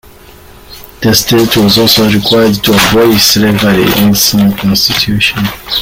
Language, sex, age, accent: English, male, 30-39, Southern African (South Africa, Zimbabwe, Namibia)